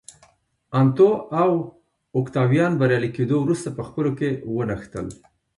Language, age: Pashto, 50-59